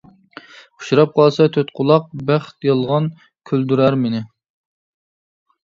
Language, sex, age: Uyghur, male, 30-39